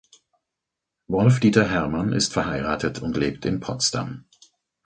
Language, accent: German, Deutschland Deutsch